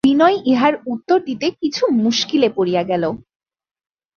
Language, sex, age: Bengali, female, 19-29